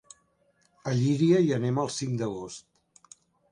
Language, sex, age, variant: Catalan, male, 60-69, Central